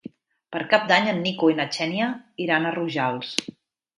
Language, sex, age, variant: Catalan, female, 40-49, Central